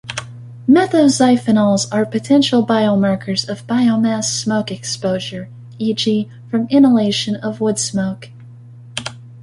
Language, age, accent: English, 19-29, United States English